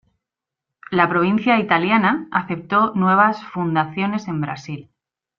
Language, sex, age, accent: Spanish, female, 40-49, España: Centro-Sur peninsular (Madrid, Toledo, Castilla-La Mancha)